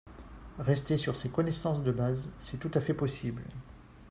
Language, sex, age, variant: French, male, 40-49, Français de métropole